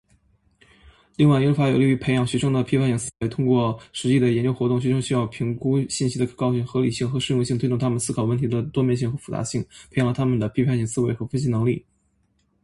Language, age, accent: Chinese, 19-29, 出生地：山西省